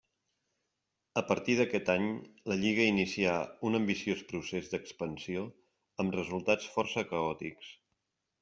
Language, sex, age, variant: Catalan, male, 50-59, Central